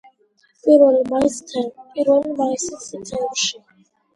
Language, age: Georgian, 30-39